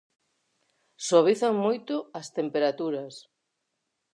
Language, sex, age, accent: Galician, female, 40-49, Normativo (estándar)